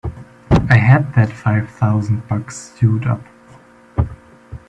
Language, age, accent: English, 19-29, United States English